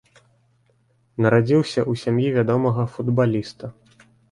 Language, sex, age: Belarusian, male, 30-39